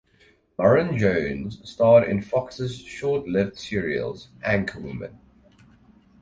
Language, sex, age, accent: English, male, 19-29, Southern African (South Africa, Zimbabwe, Namibia)